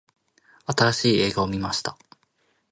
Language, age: Japanese, 19-29